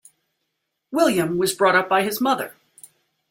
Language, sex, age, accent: English, female, 50-59, United States English